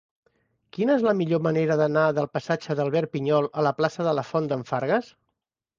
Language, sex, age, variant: Catalan, male, 50-59, Central